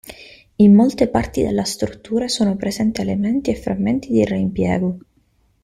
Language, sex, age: Italian, female, 19-29